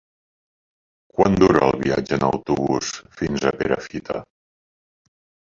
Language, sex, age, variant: Catalan, male, 50-59, Central